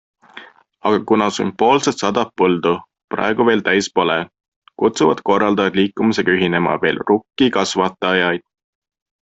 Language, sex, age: Estonian, male, 19-29